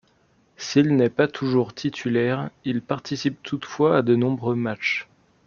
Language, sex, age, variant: French, male, 19-29, Français de métropole